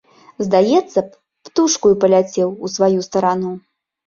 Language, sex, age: Belarusian, female, 30-39